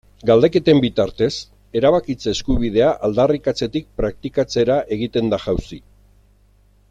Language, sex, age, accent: Basque, male, 50-59, Erdialdekoa edo Nafarra (Gipuzkoa, Nafarroa)